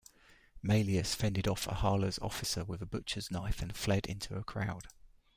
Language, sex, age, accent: English, male, 50-59, England English